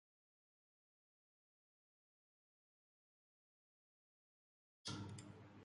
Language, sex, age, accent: English, male, 30-39, India and South Asia (India, Pakistan, Sri Lanka)